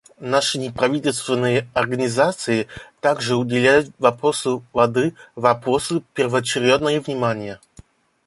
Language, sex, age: Russian, male, 19-29